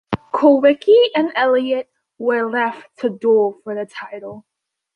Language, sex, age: English, female, under 19